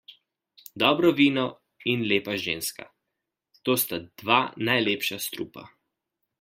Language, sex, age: Slovenian, male, 19-29